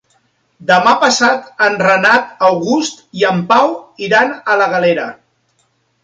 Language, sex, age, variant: Catalan, male, 40-49, Central